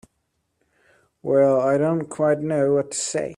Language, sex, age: English, male, under 19